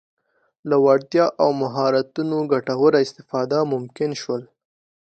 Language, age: Pashto, 19-29